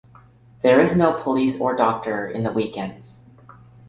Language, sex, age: English, male, under 19